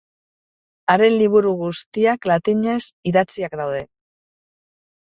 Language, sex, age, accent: Basque, female, 50-59, Mendebalekoa (Araba, Bizkaia, Gipuzkoako mendebaleko herri batzuk)